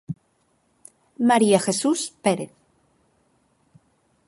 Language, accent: Galician, Normativo (estándar)